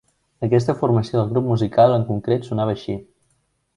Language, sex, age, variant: Catalan, male, 19-29, Central